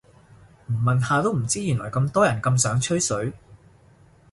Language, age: Cantonese, 40-49